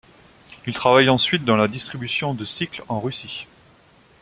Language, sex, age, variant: French, male, 19-29, Français de métropole